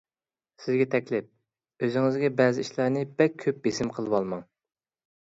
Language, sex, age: Uyghur, male, 30-39